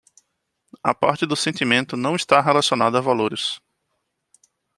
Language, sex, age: Portuguese, male, 40-49